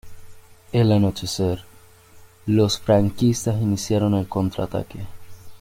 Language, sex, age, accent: Spanish, male, under 19, Caribe: Cuba, Venezuela, Puerto Rico, República Dominicana, Panamá, Colombia caribeña, México caribeño, Costa del golfo de México